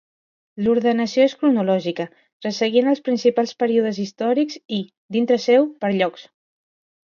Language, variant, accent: Catalan, Central, central